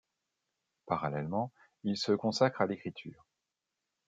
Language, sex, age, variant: French, male, 40-49, Français de métropole